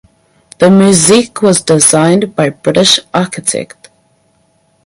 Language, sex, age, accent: English, female, 19-29, New Zealand English